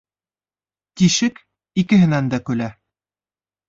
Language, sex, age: Bashkir, male, 19-29